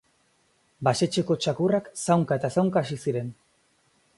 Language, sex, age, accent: Basque, male, under 19, Mendebalekoa (Araba, Bizkaia, Gipuzkoako mendebaleko herri batzuk)